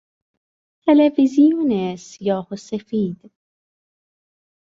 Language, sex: Persian, female